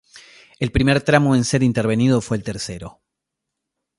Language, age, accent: Spanish, 30-39, Rioplatense: Argentina, Uruguay, este de Bolivia, Paraguay